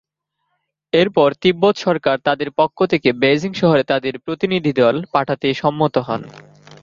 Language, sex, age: Bengali, male, 19-29